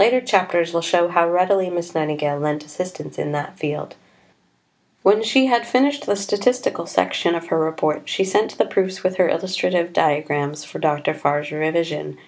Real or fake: real